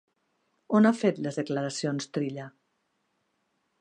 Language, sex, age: Catalan, female, 50-59